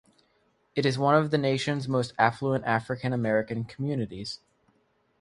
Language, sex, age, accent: English, male, 30-39, United States English